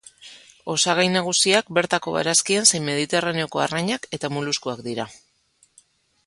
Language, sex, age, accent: Basque, female, 40-49, Mendebalekoa (Araba, Bizkaia, Gipuzkoako mendebaleko herri batzuk)